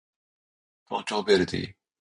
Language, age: Japanese, 30-39